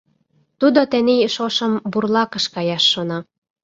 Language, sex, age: Mari, female, 19-29